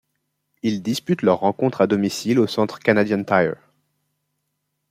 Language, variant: French, Français de métropole